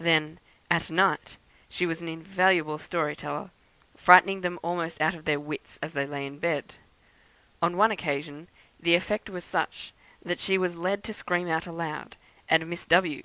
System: none